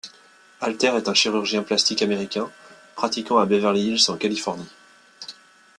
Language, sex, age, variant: French, male, 30-39, Français de métropole